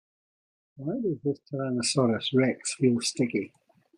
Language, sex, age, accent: English, male, 50-59, Scottish English